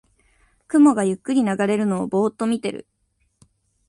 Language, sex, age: Japanese, female, 19-29